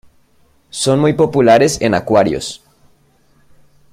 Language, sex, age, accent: Spanish, male, 19-29, Andino-Pacífico: Colombia, Perú, Ecuador, oeste de Bolivia y Venezuela andina